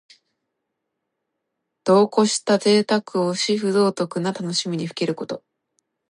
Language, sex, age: Japanese, female, 19-29